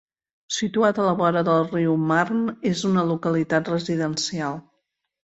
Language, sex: Catalan, female